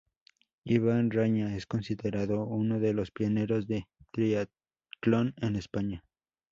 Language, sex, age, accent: Spanish, male, under 19, México